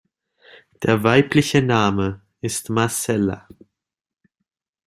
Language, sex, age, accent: German, male, under 19, Schweizerdeutsch